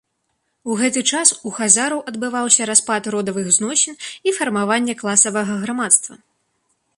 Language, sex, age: Belarusian, female, 19-29